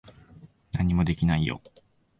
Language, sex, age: Japanese, male, 19-29